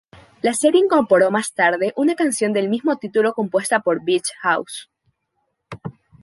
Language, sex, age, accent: Spanish, female, 19-29, Andino-Pacífico: Colombia, Perú, Ecuador, oeste de Bolivia y Venezuela andina